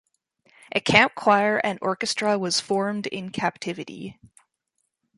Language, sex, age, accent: English, female, 19-29, Canadian English